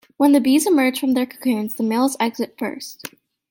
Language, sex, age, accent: English, female, under 19, United States English